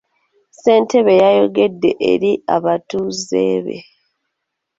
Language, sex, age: Ganda, female, 19-29